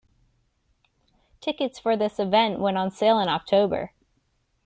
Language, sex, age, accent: English, female, 19-29, United States English